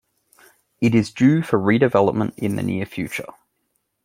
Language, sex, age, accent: English, male, 30-39, Australian English